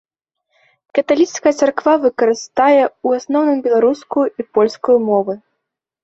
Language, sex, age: Belarusian, female, 19-29